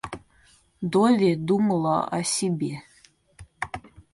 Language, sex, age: Russian, female, under 19